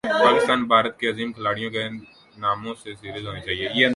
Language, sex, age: Urdu, male, 19-29